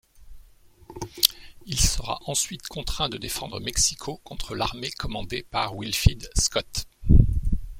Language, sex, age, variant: French, male, 50-59, Français de métropole